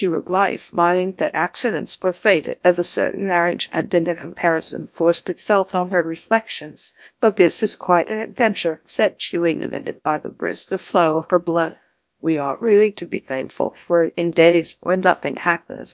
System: TTS, GlowTTS